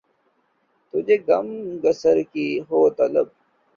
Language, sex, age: Urdu, male, 19-29